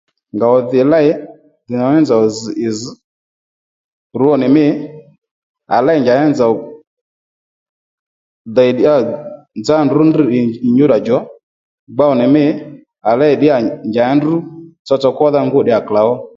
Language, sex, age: Lendu, male, 30-39